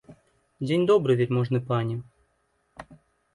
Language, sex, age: Belarusian, male, 30-39